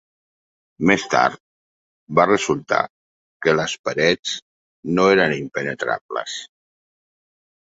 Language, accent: Catalan, aprenent (recent, des del castellà)